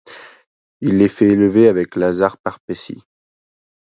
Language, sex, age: French, male, 19-29